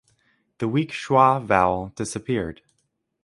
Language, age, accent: English, 30-39, United States English